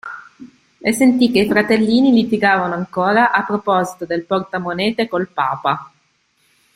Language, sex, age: Italian, female, 30-39